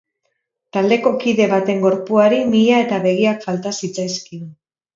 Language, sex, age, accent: Basque, female, 40-49, Mendebalekoa (Araba, Bizkaia, Gipuzkoako mendebaleko herri batzuk)